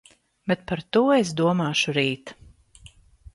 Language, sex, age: Latvian, female, 40-49